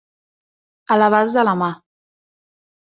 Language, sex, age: Catalan, female, 19-29